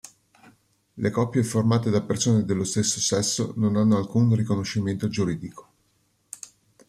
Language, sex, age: Italian, male, 50-59